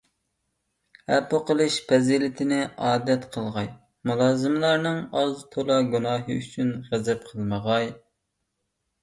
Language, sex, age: Uyghur, male, 30-39